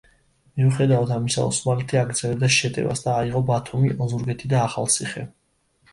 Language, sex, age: Georgian, male, 19-29